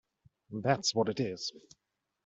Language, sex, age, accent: English, male, 19-29, England English